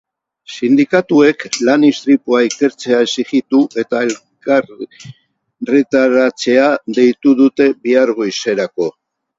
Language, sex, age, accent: Basque, male, 70-79, Mendebalekoa (Araba, Bizkaia, Gipuzkoako mendebaleko herri batzuk)